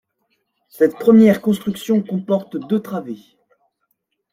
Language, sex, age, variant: French, male, 19-29, Français de métropole